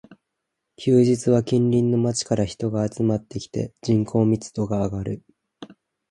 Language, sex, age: Japanese, male, 19-29